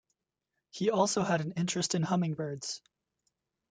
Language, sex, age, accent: English, male, 30-39, United States English